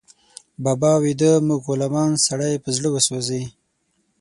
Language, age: Pashto, 19-29